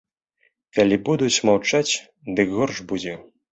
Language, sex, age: Belarusian, male, 19-29